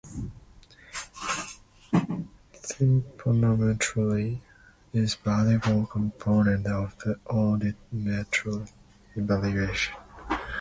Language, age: English, 19-29